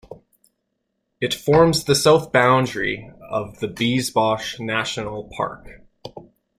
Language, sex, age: English, male, 19-29